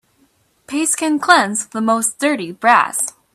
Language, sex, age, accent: English, female, 19-29, United States English